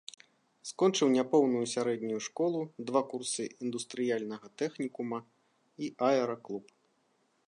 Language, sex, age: Belarusian, male, 40-49